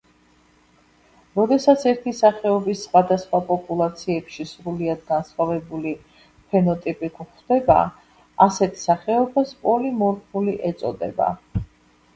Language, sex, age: Georgian, female, 50-59